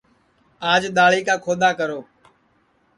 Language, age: Sansi, 19-29